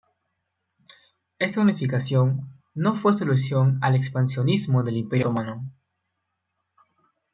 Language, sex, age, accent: Spanish, male, 19-29, Andino-Pacífico: Colombia, Perú, Ecuador, oeste de Bolivia y Venezuela andina